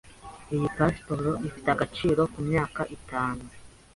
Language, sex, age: Kinyarwanda, female, 19-29